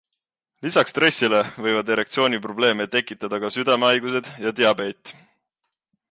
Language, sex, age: Estonian, male, 19-29